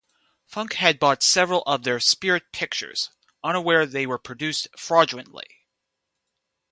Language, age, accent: English, 19-29, United States English